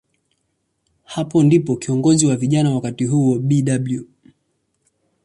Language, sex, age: Swahili, male, 19-29